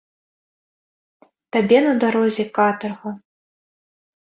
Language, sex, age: Belarusian, female, 19-29